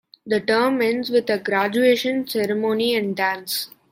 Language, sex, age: English, male, under 19